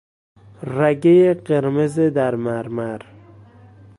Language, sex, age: Persian, male, 19-29